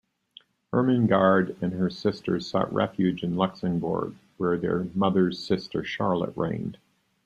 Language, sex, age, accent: English, male, 60-69, United States English